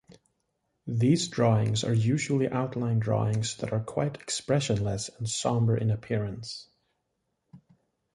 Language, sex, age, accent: English, male, 30-39, United States English